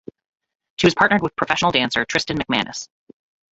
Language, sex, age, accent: English, female, 30-39, United States English